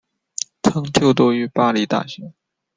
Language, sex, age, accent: Chinese, male, 19-29, 出生地：河北省